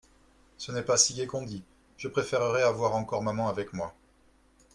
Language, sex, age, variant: French, male, 30-39, Français de métropole